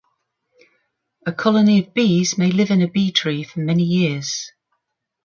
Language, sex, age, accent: English, female, 60-69, England English